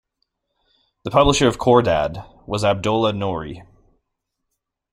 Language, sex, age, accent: English, male, 19-29, United States English